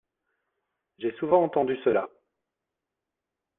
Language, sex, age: French, male, 40-49